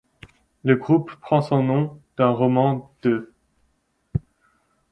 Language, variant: French, Français de métropole